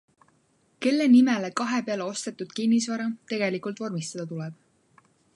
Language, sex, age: Estonian, female, 19-29